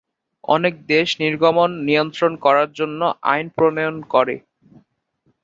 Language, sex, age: Bengali, male, 19-29